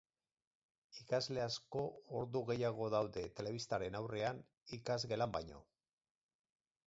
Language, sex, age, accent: Basque, male, 60-69, Erdialdekoa edo Nafarra (Gipuzkoa, Nafarroa)